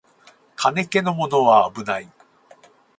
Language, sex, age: Japanese, male, 40-49